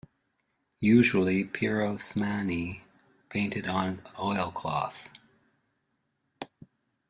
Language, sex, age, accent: English, male, 50-59, Canadian English